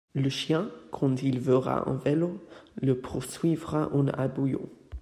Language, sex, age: French, male, under 19